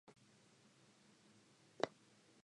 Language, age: English, 19-29